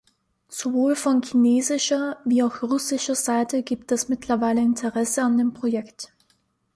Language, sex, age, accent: German, female, 19-29, Österreichisches Deutsch